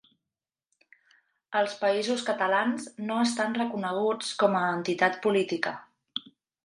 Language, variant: Catalan, Central